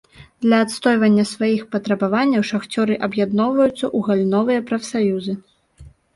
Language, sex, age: Belarusian, female, 19-29